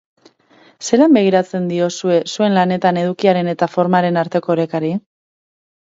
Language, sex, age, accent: Basque, female, 19-29, Mendebalekoa (Araba, Bizkaia, Gipuzkoako mendebaleko herri batzuk)